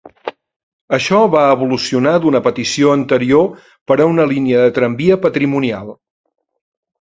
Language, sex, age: Catalan, male, 50-59